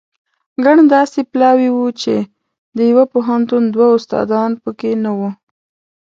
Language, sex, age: Pashto, female, 19-29